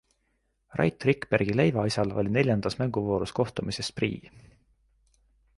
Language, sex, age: Estonian, male, 19-29